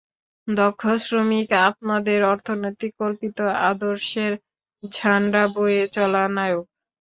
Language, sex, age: Bengali, female, 19-29